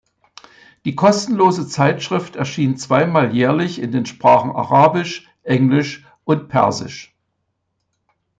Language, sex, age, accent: German, male, 70-79, Deutschland Deutsch